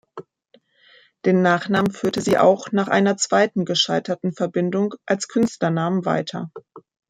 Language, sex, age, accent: German, female, 30-39, Deutschland Deutsch